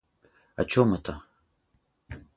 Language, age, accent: Russian, 19-29, Русский